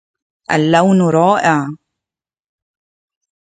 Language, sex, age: Arabic, female, 19-29